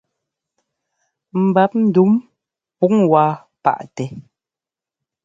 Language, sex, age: Ngomba, female, 40-49